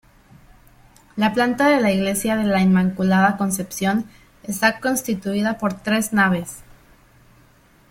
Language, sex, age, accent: Spanish, female, 19-29, México